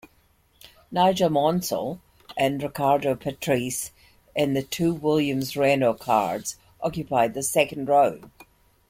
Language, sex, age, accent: English, female, 60-69, Scottish English